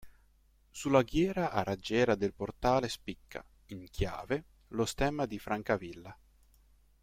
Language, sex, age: Italian, male, 40-49